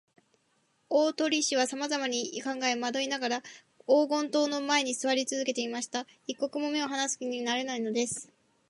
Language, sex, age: Japanese, female, 19-29